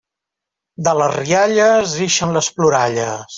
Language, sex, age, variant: Catalan, male, 40-49, Central